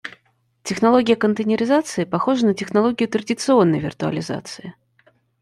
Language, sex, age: Russian, female, 30-39